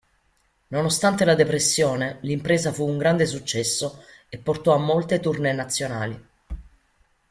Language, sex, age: Italian, female, 40-49